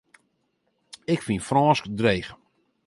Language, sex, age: Western Frisian, male, 30-39